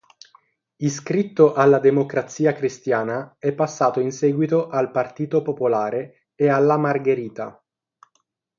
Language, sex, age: Italian, male, 19-29